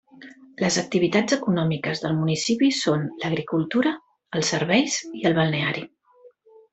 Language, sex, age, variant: Catalan, female, 50-59, Central